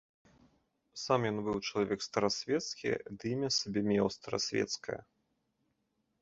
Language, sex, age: Belarusian, male, 30-39